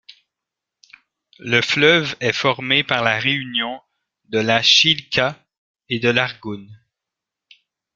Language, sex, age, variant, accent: French, male, 30-39, Français d'Amérique du Nord, Français du Canada